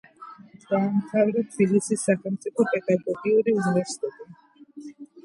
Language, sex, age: Georgian, female, under 19